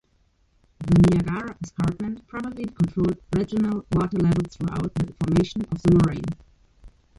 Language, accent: English, United States English